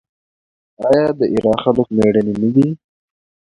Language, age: Pashto, 19-29